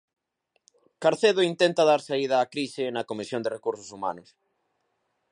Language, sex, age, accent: Galician, male, 19-29, Atlántico (seseo e gheada)